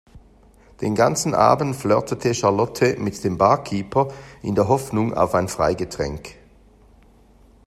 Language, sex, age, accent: German, male, 50-59, Schweizerdeutsch